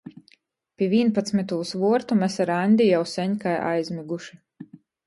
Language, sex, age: Latgalian, female, 30-39